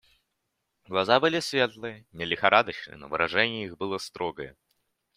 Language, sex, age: Russian, male, under 19